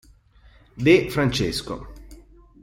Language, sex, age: Italian, male, 30-39